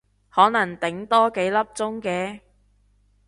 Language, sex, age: Cantonese, female, 19-29